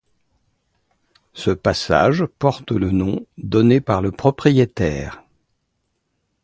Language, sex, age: French, male, 60-69